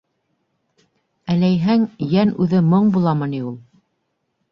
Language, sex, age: Bashkir, female, 30-39